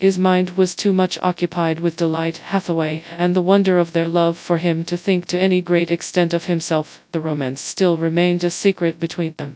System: TTS, FastPitch